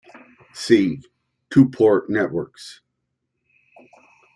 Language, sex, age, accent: English, male, 50-59, United States English